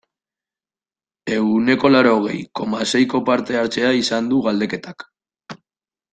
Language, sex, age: Basque, male, 19-29